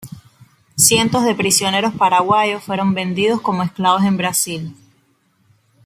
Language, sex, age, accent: Spanish, female, 19-29, Caribe: Cuba, Venezuela, Puerto Rico, República Dominicana, Panamá, Colombia caribeña, México caribeño, Costa del golfo de México